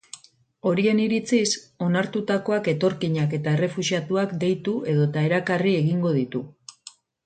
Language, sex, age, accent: Basque, female, 50-59, Erdialdekoa edo Nafarra (Gipuzkoa, Nafarroa)